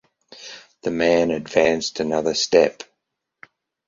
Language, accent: English, Australian English